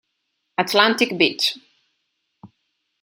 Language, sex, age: Italian, female, 30-39